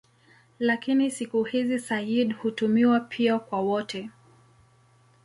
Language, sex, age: Swahili, male, 30-39